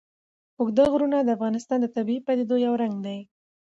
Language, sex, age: Pashto, female, 19-29